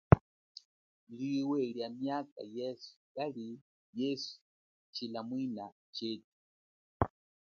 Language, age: Chokwe, 40-49